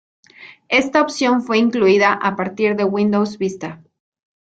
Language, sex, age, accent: Spanish, female, 30-39, México